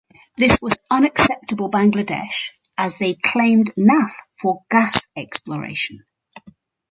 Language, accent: English, England English